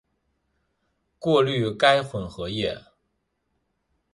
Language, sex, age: Chinese, male, 19-29